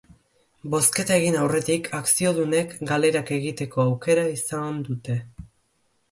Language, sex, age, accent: Basque, male, under 19, Erdialdekoa edo Nafarra (Gipuzkoa, Nafarroa)